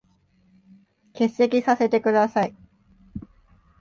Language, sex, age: Japanese, female, 19-29